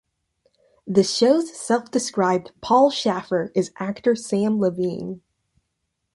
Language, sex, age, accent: English, female, 19-29, United States English